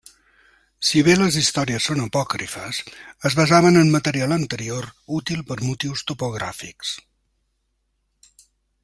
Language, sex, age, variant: Catalan, male, 60-69, Central